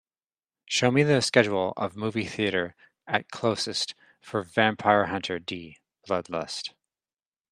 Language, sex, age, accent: English, male, 30-39, Canadian English